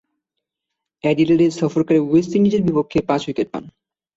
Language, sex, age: Bengali, male, 19-29